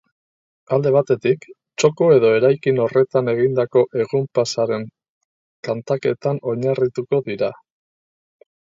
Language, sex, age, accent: Basque, male, 50-59, Erdialdekoa edo Nafarra (Gipuzkoa, Nafarroa)